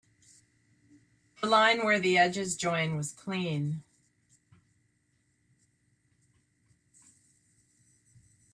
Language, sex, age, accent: English, female, 60-69, United States English